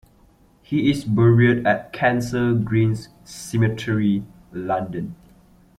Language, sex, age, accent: English, male, 19-29, Malaysian English